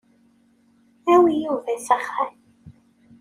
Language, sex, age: Kabyle, female, 19-29